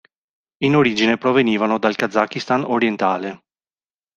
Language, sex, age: Italian, male, 40-49